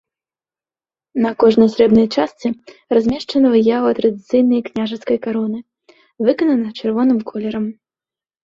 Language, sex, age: Belarusian, female, 19-29